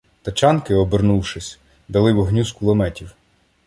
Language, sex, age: Ukrainian, male, 30-39